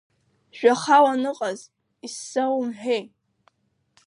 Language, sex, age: Abkhazian, female, under 19